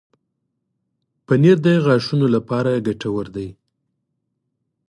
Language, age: Pashto, 30-39